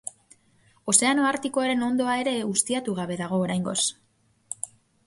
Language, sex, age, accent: Basque, female, 30-39, Mendebalekoa (Araba, Bizkaia, Gipuzkoako mendebaleko herri batzuk)